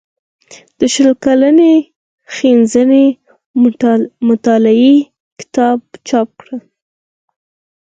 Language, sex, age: Pashto, female, under 19